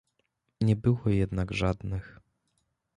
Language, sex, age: Polish, male, 19-29